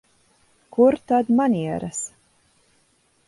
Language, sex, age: Latvian, female, 30-39